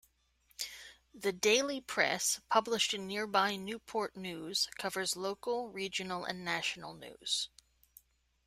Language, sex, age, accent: English, female, 30-39, United States English